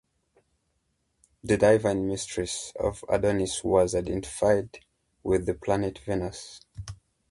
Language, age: English, 19-29